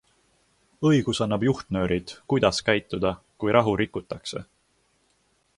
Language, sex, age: Estonian, male, 19-29